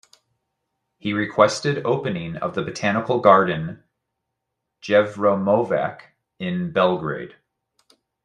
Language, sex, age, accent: English, male, 30-39, United States English